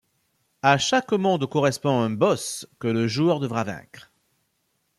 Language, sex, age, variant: French, male, 40-49, Français de métropole